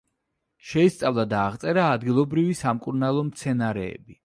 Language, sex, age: Georgian, male, 40-49